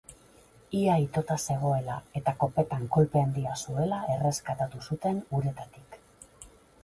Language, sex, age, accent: Basque, female, 50-59, Mendebalekoa (Araba, Bizkaia, Gipuzkoako mendebaleko herri batzuk)